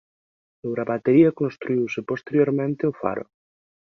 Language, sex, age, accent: Galician, male, 19-29, Normativo (estándar)